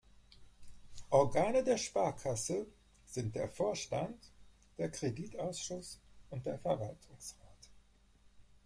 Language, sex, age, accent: German, male, 40-49, Deutschland Deutsch